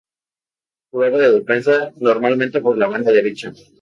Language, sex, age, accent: Spanish, male, 19-29, México